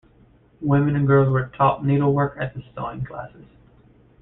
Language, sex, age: English, male, 19-29